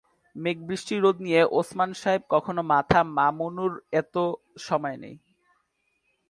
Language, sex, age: Bengali, male, 19-29